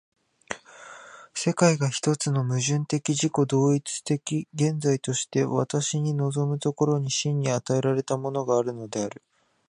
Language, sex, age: Japanese, male, 19-29